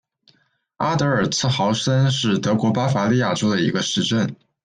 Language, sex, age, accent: Chinese, male, 19-29, 出生地：山东省